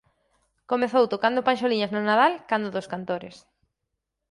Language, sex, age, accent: Galician, female, 19-29, Atlántico (seseo e gheada)